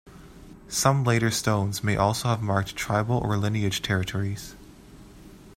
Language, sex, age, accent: English, male, 19-29, Canadian English